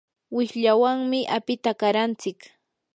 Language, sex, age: Yanahuanca Pasco Quechua, female, 19-29